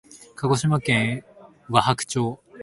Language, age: Japanese, 19-29